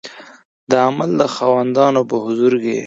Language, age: Pashto, 19-29